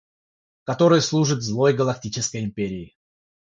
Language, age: Russian, 30-39